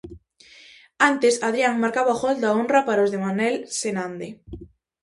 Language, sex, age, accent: Galician, female, 19-29, Atlántico (seseo e gheada)